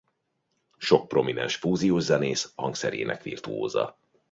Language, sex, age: Hungarian, male, 40-49